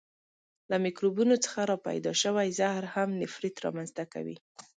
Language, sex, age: Pashto, female, 19-29